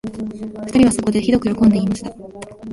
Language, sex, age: Japanese, female, 19-29